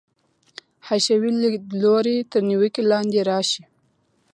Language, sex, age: Pashto, female, 19-29